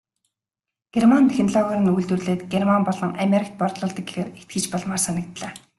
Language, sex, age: Mongolian, female, 19-29